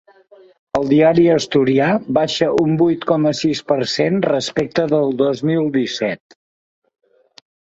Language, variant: Catalan, Central